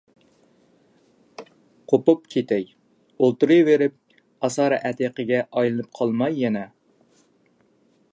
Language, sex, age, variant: Uyghur, male, 80-89, ئۇيغۇر تىلى